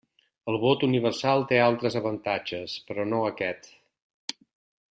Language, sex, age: Catalan, male, 60-69